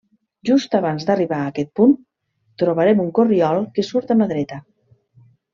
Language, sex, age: Catalan, female, 40-49